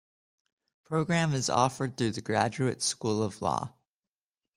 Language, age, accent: English, 19-29, United States English